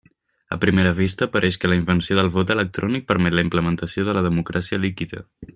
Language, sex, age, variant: Catalan, male, 19-29, Central